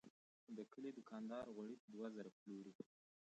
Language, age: Pashto, 30-39